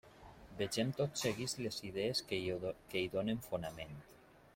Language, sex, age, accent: Catalan, male, 40-49, valencià